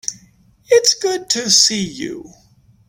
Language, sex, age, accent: English, male, 50-59, United States English